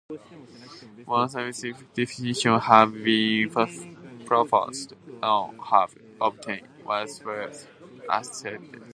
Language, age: English, under 19